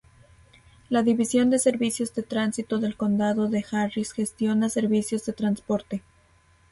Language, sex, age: Spanish, female, under 19